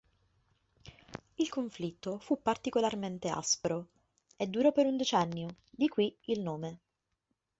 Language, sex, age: Italian, female, 19-29